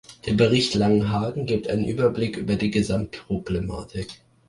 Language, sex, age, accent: German, male, under 19, Deutschland Deutsch